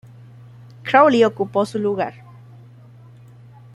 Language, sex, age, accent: Spanish, female, 30-39, Caribe: Cuba, Venezuela, Puerto Rico, República Dominicana, Panamá, Colombia caribeña, México caribeño, Costa del golfo de México